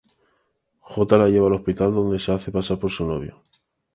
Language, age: Spanish, 19-29